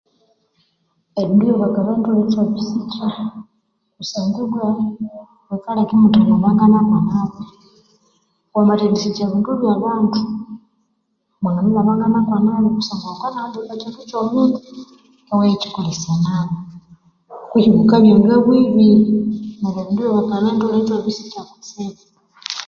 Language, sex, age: Konzo, female, 30-39